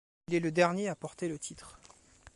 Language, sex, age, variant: French, male, 19-29, Français de métropole